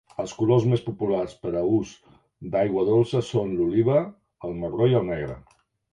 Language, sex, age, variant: Catalan, male, 60-69, Central